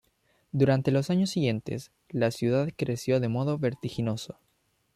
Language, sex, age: Spanish, male, under 19